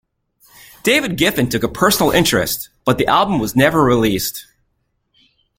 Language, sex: English, male